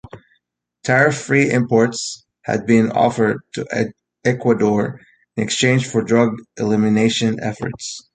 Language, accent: English, United States English